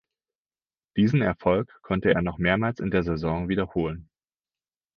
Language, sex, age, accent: German, male, 19-29, Deutschland Deutsch